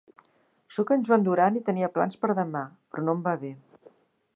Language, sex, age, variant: Catalan, female, 60-69, Central